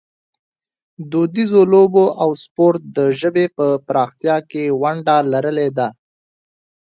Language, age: Pashto, under 19